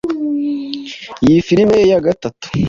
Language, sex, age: Kinyarwanda, male, 19-29